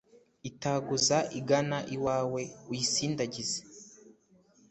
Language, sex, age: Kinyarwanda, male, under 19